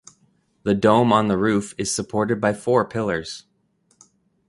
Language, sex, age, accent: English, male, 30-39, Canadian English